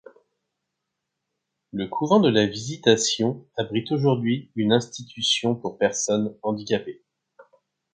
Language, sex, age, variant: French, male, 40-49, Français de métropole